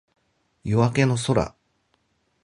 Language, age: Japanese, 50-59